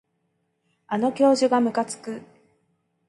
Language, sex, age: Japanese, female, 30-39